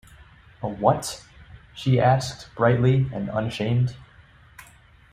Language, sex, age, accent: English, male, 19-29, United States English